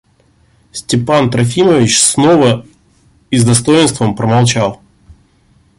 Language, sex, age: Russian, male, 30-39